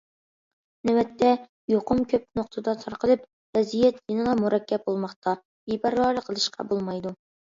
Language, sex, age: Uyghur, female, under 19